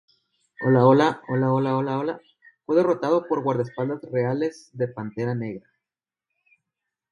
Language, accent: Spanish, México